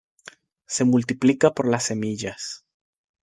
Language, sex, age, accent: Spanish, male, 30-39, Caribe: Cuba, Venezuela, Puerto Rico, República Dominicana, Panamá, Colombia caribeña, México caribeño, Costa del golfo de México